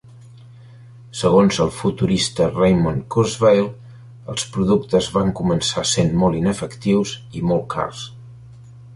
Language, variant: Catalan, Central